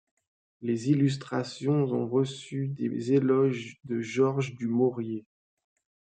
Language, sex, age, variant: French, male, 30-39, Français de métropole